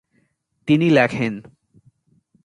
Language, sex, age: Bengali, male, 19-29